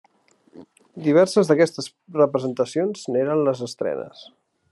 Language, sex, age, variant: Catalan, male, 30-39, Central